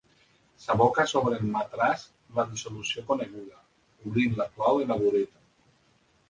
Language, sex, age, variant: Catalan, male, 50-59, Central